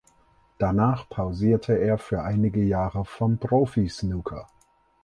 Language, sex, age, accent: German, male, 30-39, Deutschland Deutsch